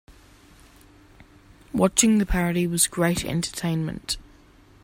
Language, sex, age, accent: English, male, under 19, Australian English